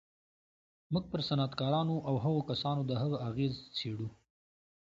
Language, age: Pashto, 19-29